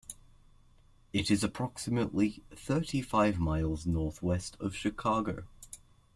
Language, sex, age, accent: English, male, under 19, Australian English